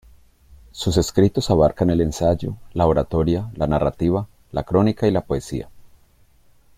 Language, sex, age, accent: Spanish, male, 40-49, Caribe: Cuba, Venezuela, Puerto Rico, República Dominicana, Panamá, Colombia caribeña, México caribeño, Costa del golfo de México